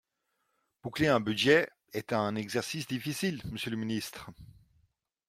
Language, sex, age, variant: French, male, 40-49, Français d'Europe